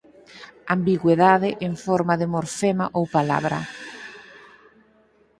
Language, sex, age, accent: Galician, female, 50-59, Normativo (estándar)